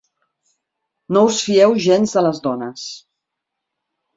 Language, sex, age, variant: Catalan, female, 40-49, Central